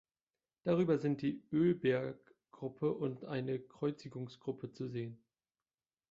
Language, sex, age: German, male, 30-39